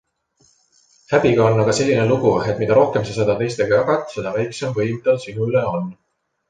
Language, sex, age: Estonian, male, 40-49